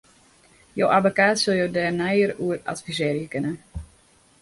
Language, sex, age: Western Frisian, female, 19-29